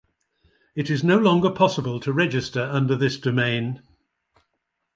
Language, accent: English, England English